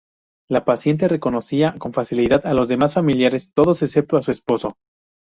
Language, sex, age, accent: Spanish, male, 19-29, México